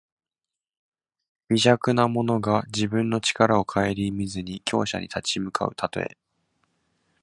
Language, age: Japanese, under 19